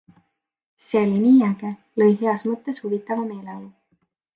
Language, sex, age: Estonian, female, 19-29